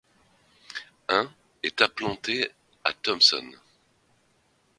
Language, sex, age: French, male, 50-59